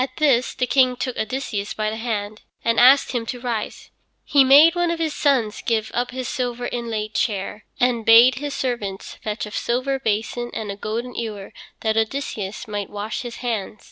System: none